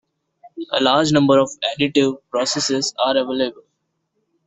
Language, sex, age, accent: English, male, under 19, India and South Asia (India, Pakistan, Sri Lanka)